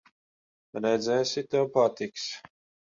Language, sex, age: Latvian, male, 30-39